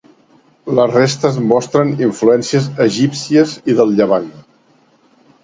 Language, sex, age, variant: Catalan, male, 60-69, Central